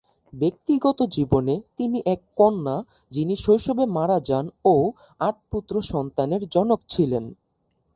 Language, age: Bengali, 19-29